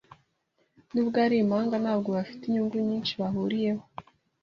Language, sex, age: Kinyarwanda, female, 30-39